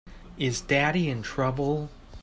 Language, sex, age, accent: English, male, 19-29, United States English